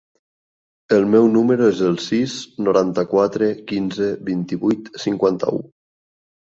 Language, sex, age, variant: Catalan, male, 19-29, Nord-Occidental